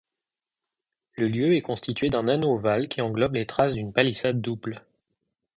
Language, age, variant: French, 19-29, Français de métropole